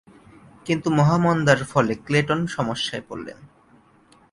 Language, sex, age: Bengali, male, under 19